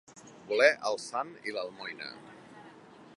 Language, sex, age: Catalan, male, 50-59